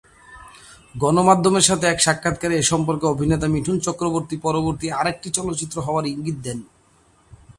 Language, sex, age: Bengali, male, 30-39